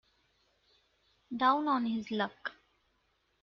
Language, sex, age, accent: English, female, 19-29, India and South Asia (India, Pakistan, Sri Lanka)